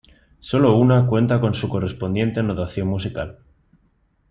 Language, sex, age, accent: Spanish, male, 19-29, España: Norte peninsular (Asturias, Castilla y León, Cantabria, País Vasco, Navarra, Aragón, La Rioja, Guadalajara, Cuenca)